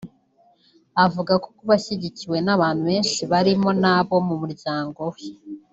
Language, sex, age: Kinyarwanda, female, under 19